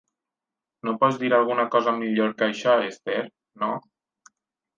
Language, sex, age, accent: Catalan, male, 19-29, valencià